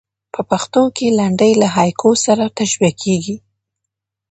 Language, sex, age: Pashto, female, 19-29